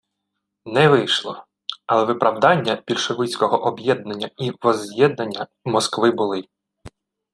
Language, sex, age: Ukrainian, male, 30-39